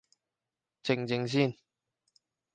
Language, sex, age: Cantonese, male, 19-29